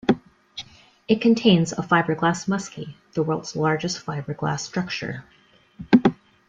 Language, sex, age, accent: English, female, 19-29, Canadian English